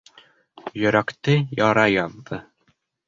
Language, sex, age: Bashkir, male, under 19